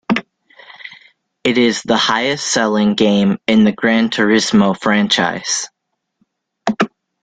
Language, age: English, 19-29